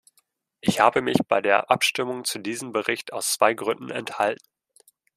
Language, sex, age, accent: German, male, 19-29, Deutschland Deutsch